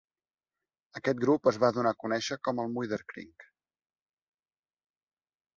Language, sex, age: Catalan, male, 19-29